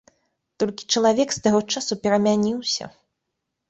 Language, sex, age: Belarusian, female, 19-29